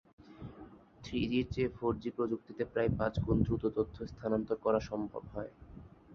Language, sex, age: Bengali, male, 19-29